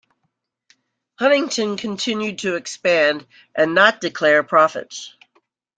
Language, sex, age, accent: English, female, 60-69, United States English